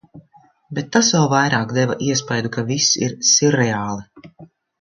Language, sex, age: Latvian, female, 40-49